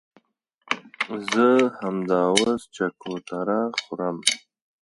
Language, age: Pashto, 30-39